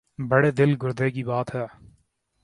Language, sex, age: Urdu, male, 19-29